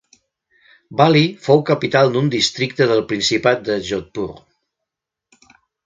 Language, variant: Catalan, Central